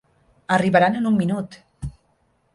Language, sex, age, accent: Catalan, female, 40-49, balear; central